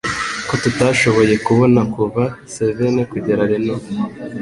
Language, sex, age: Kinyarwanda, male, 30-39